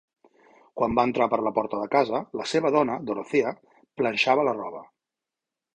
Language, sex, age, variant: Catalan, male, 40-49, Central